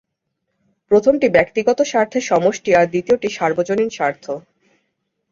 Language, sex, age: Bengali, female, 19-29